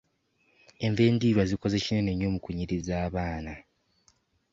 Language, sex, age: Ganda, male, 19-29